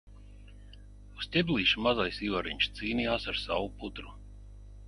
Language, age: Latvian, 60-69